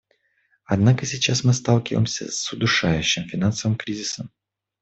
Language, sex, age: Russian, male, 19-29